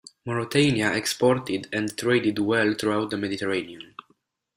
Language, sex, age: English, male, under 19